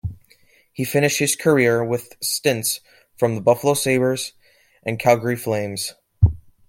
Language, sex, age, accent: English, male, under 19, United States English